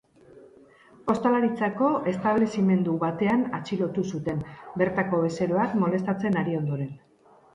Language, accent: Basque, Mendebalekoa (Araba, Bizkaia, Gipuzkoako mendebaleko herri batzuk)